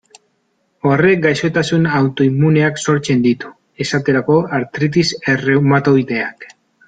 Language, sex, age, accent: Basque, male, 30-39, Mendebalekoa (Araba, Bizkaia, Gipuzkoako mendebaleko herri batzuk)